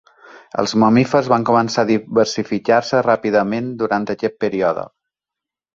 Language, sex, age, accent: Catalan, male, 40-49, balear; central